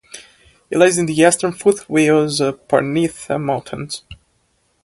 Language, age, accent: English, under 19, United States English